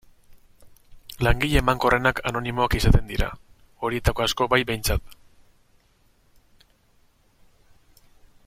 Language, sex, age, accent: Basque, male, 30-39, Mendebalekoa (Araba, Bizkaia, Gipuzkoako mendebaleko herri batzuk)